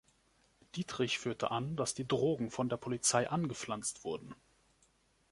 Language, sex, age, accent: German, male, 30-39, Deutschland Deutsch